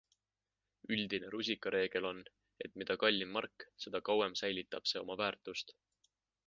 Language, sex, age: Estonian, male, 19-29